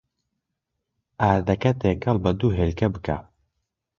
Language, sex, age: Central Kurdish, male, 19-29